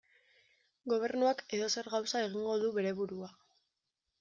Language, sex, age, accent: Basque, female, 19-29, Mendebalekoa (Araba, Bizkaia, Gipuzkoako mendebaleko herri batzuk)